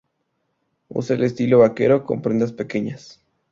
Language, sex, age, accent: Spanish, male, 19-29, México